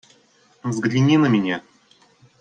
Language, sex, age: Russian, male, 19-29